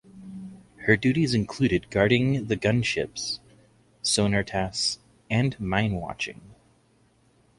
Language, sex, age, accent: English, male, 30-39, United States English